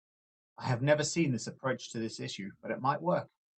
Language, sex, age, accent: English, male, 30-39, Australian English